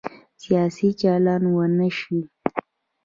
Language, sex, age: Pashto, female, 19-29